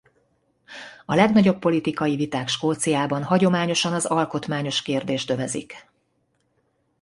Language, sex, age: Hungarian, female, 50-59